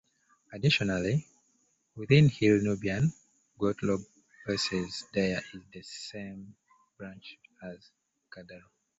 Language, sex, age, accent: English, male, 19-29, United States English